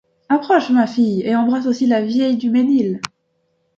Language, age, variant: French, 19-29, Français de métropole